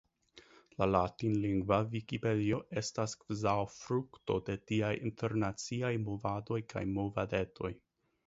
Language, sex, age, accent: Esperanto, male, 19-29, Internacia